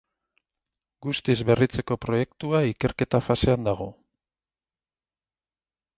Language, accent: Basque, Mendebalekoa (Araba, Bizkaia, Gipuzkoako mendebaleko herri batzuk)